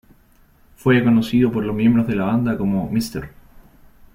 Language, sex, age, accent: Spanish, male, 19-29, Chileno: Chile, Cuyo